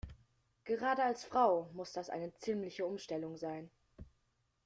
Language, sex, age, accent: German, female, under 19, Deutschland Deutsch